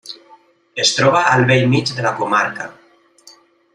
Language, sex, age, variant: Catalan, male, 50-59, Central